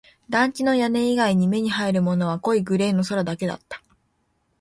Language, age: Japanese, 19-29